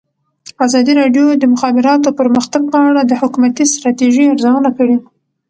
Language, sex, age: Pashto, female, 30-39